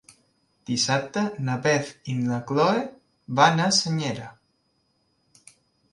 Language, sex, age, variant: Catalan, male, 19-29, Balear